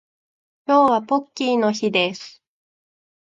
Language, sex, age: Japanese, female, 19-29